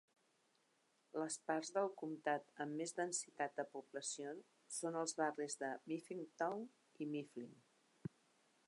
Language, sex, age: Catalan, female, 50-59